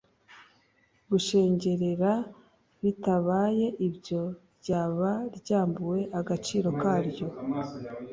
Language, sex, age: Kinyarwanda, female, 19-29